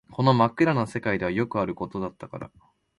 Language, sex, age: Japanese, male, 19-29